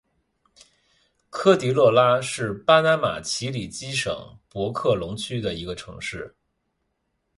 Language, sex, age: Chinese, male, 19-29